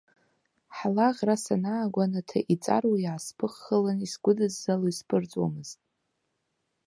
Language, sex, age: Abkhazian, female, under 19